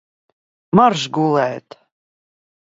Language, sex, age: Latvian, female, 50-59